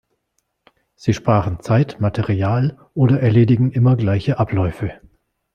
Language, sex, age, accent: German, male, 40-49, Deutschland Deutsch